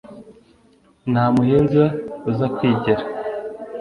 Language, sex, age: Kinyarwanda, male, 19-29